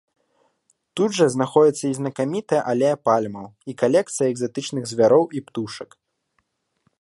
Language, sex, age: Belarusian, male, 19-29